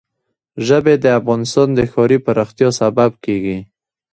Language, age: Pashto, 19-29